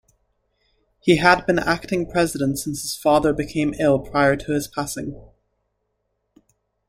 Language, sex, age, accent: English, male, 19-29, United States English